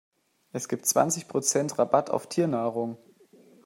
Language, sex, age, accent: German, male, 30-39, Deutschland Deutsch